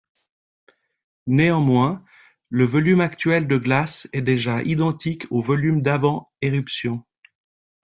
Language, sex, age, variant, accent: French, male, 40-49, Français d'Europe, Français de Suisse